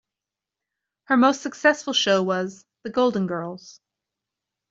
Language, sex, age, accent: English, female, 30-39, United States English